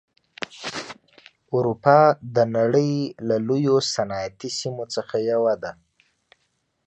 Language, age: Pashto, 19-29